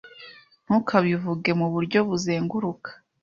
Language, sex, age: Kinyarwanda, female, 19-29